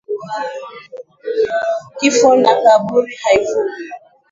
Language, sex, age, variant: Swahili, female, 19-29, Kiswahili cha Bara ya Kenya